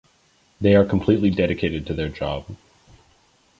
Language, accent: English, United States English